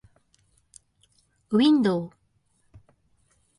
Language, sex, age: Japanese, female, 19-29